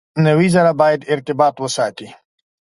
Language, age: Pashto, 40-49